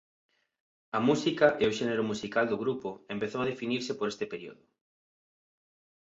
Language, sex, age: Galician, male, 30-39